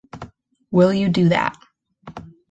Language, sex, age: English, female, 19-29